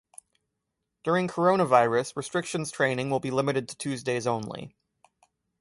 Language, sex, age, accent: English, male, 30-39, United States English